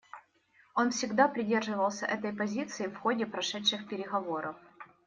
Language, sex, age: Russian, female, 19-29